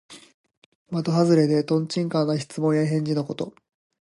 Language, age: Japanese, 19-29